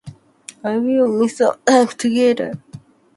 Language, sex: English, female